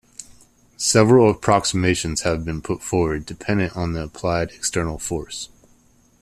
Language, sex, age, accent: English, male, 30-39, United States English